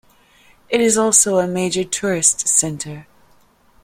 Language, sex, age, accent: English, female, 40-49, United States English